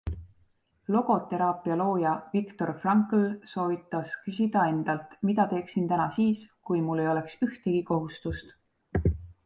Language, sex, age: Estonian, female, 19-29